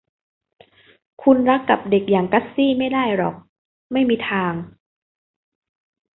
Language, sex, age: Thai, female, 19-29